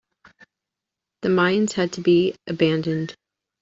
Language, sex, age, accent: English, female, 30-39, United States English